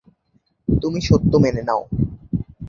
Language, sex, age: Bengali, male, under 19